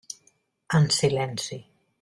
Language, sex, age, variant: Catalan, female, 30-39, Central